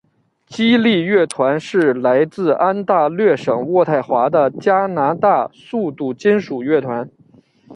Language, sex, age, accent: Chinese, male, 30-39, 出生地：北京市